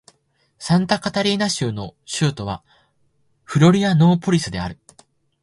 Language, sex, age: Japanese, male, 19-29